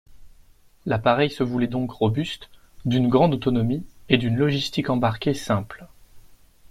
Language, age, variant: French, 19-29, Français de métropole